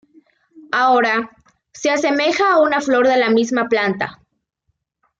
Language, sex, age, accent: Spanish, female, under 19, México